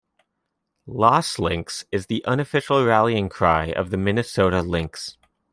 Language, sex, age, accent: English, male, 30-39, United States English